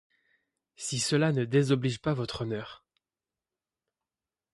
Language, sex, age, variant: French, male, 30-39, Français de métropole